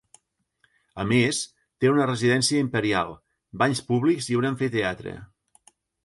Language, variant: Catalan, Central